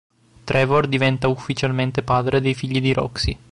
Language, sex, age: Italian, male, 19-29